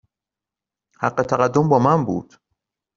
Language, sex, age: Persian, male, 30-39